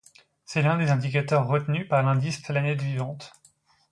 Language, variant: French, Français de métropole